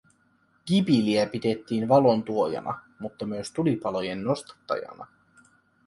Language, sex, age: Finnish, male, 19-29